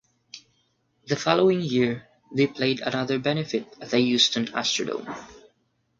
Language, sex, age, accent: English, male, 19-29, United States English; Filipino